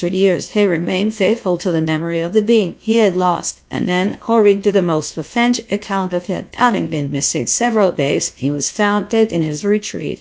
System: TTS, GlowTTS